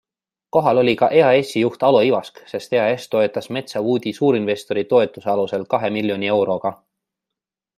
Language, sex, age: Estonian, male, 30-39